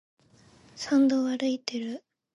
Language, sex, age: Japanese, female, under 19